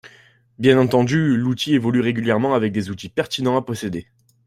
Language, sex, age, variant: French, male, 19-29, Français de métropole